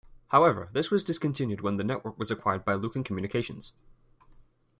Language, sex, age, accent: English, male, 19-29, England English